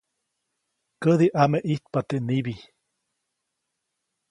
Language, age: Copainalá Zoque, 19-29